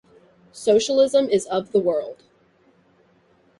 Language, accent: English, United States English